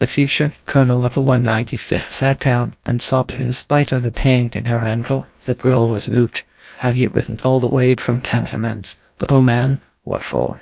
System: TTS, GlowTTS